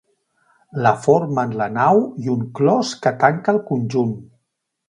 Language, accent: Catalan, Barceloní